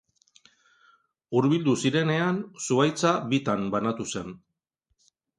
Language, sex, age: Basque, male, 50-59